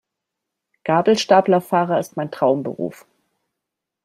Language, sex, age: German, female, 40-49